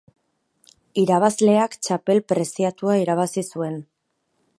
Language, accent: Basque, Erdialdekoa edo Nafarra (Gipuzkoa, Nafarroa)